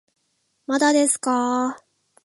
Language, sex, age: Japanese, female, 19-29